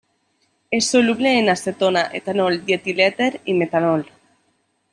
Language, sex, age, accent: Catalan, female, 19-29, valencià